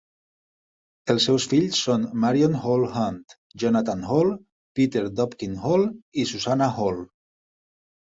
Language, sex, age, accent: Catalan, male, 50-59, valencià